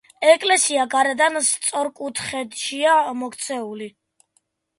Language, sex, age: Georgian, female, 40-49